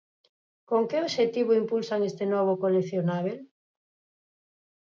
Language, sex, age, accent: Galician, female, 50-59, Normativo (estándar)